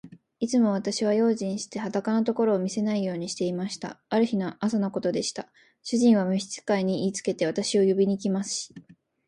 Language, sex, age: Japanese, female, under 19